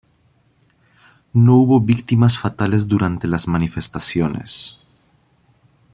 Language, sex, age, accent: Spanish, male, 30-39, Andino-Pacífico: Colombia, Perú, Ecuador, oeste de Bolivia y Venezuela andina